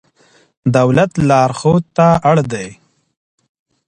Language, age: Pashto, 30-39